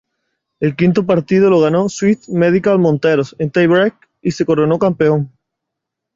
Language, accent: Spanish, España: Sur peninsular (Andalucia, Extremadura, Murcia)